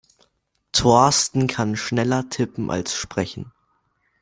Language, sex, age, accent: German, male, under 19, Deutschland Deutsch